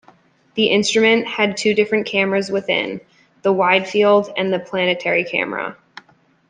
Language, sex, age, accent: English, female, 19-29, United States English